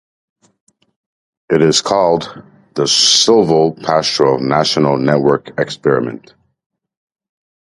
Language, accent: English, Canadian English